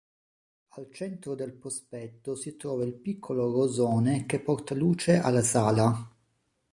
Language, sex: Italian, male